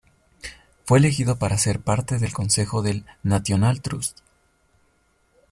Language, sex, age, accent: Spanish, male, 19-29, Andino-Pacífico: Colombia, Perú, Ecuador, oeste de Bolivia y Venezuela andina